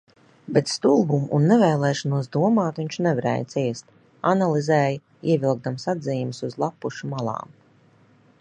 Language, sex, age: Latvian, female, 40-49